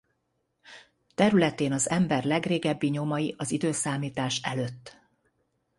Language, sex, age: Hungarian, female, 50-59